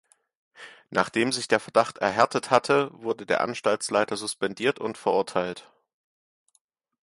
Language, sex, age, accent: German, male, 30-39, Deutschland Deutsch